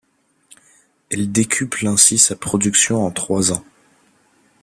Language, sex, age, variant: French, male, 19-29, Français de métropole